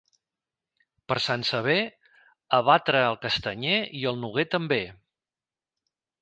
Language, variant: Catalan, Central